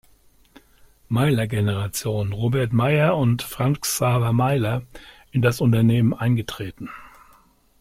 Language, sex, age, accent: German, male, 60-69, Deutschland Deutsch